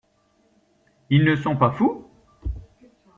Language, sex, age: French, male, 60-69